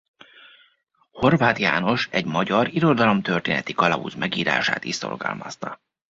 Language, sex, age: Hungarian, male, 30-39